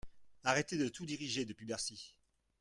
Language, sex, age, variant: French, male, 50-59, Français de métropole